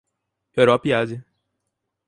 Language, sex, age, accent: Portuguese, male, 19-29, Mineiro